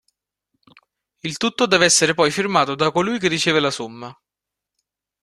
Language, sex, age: Italian, male, 19-29